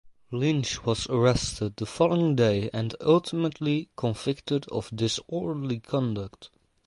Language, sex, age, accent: English, male, 19-29, Dutch